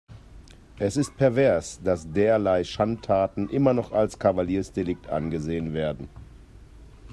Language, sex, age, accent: German, male, 40-49, Deutschland Deutsch